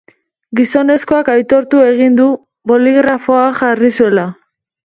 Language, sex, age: Basque, female, 19-29